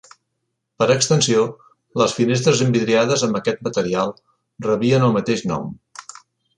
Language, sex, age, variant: Catalan, male, 60-69, Central